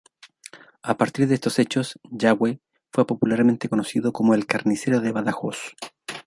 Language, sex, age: Spanish, male, 40-49